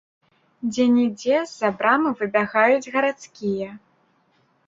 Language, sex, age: Belarusian, female, 19-29